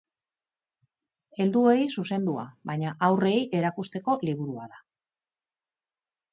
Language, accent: Basque, Mendebalekoa (Araba, Bizkaia, Gipuzkoako mendebaleko herri batzuk)